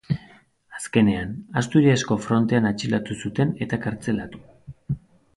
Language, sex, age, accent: Basque, male, 30-39, Mendebalekoa (Araba, Bizkaia, Gipuzkoako mendebaleko herri batzuk)